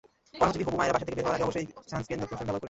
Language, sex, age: Bengali, male, under 19